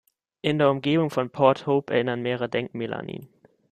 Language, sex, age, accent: German, male, 19-29, Deutschland Deutsch